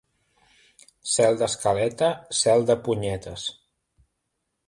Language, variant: Catalan, Central